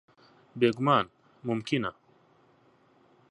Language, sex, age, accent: Central Kurdish, male, 19-29, سۆرانی